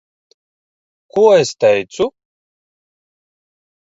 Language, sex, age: Latvian, male, 30-39